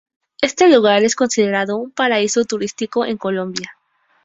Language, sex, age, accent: Spanish, female, 19-29, México